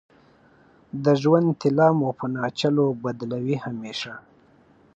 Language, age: Pashto, 30-39